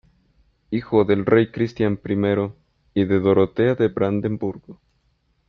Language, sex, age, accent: Spanish, male, 19-29, México